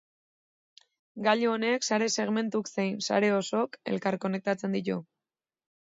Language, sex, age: Basque, female, 30-39